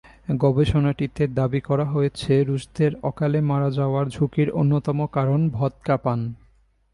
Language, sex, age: Bengali, male, 19-29